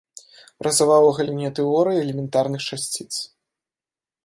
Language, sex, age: Belarusian, male, 19-29